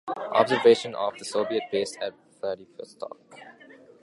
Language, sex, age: English, male, 19-29